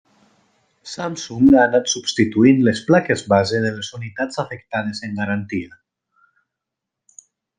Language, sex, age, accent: Catalan, male, 19-29, valencià